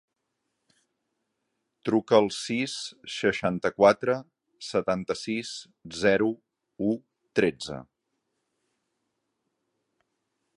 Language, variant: Catalan, Central